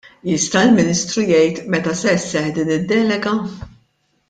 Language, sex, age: Maltese, female, 50-59